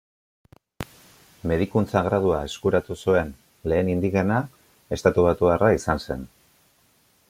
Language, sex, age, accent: Basque, male, 40-49, Mendebalekoa (Araba, Bizkaia, Gipuzkoako mendebaleko herri batzuk)